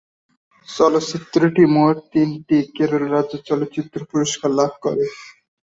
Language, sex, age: Bengali, male, 19-29